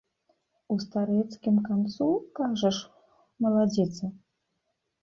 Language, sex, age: Belarusian, female, 30-39